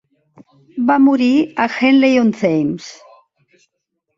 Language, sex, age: Catalan, female, 60-69